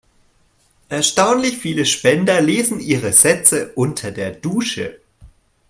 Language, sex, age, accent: German, male, 30-39, Deutschland Deutsch